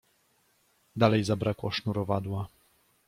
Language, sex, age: Polish, male, 40-49